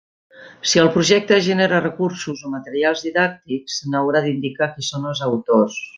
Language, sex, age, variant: Catalan, female, 50-59, Central